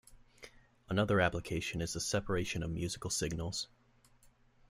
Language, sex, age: English, male, 19-29